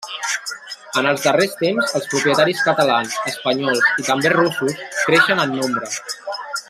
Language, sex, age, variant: Catalan, male, 19-29, Central